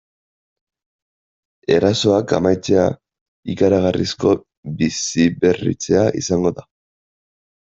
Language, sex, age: Basque, male, 19-29